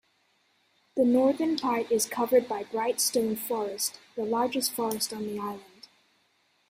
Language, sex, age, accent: English, male, under 19, Australian English